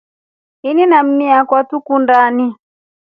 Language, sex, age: Rombo, female, 40-49